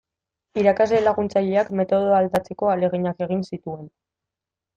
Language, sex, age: Basque, female, 19-29